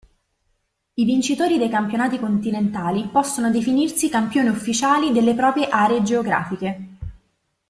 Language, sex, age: Italian, female, 30-39